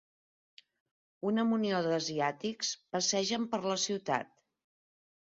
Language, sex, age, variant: Catalan, female, 60-69, Central